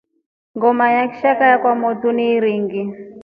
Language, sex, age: Rombo, female, 40-49